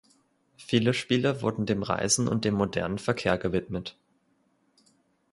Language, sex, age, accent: German, male, 19-29, Deutschland Deutsch